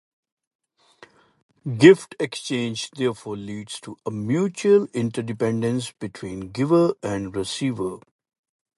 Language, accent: English, India and South Asia (India, Pakistan, Sri Lanka)